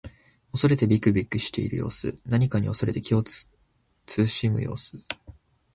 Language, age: Japanese, under 19